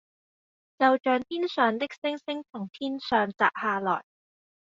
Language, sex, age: Cantonese, female, 19-29